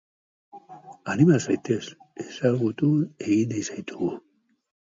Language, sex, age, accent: Basque, male, 60-69, Mendebalekoa (Araba, Bizkaia, Gipuzkoako mendebaleko herri batzuk)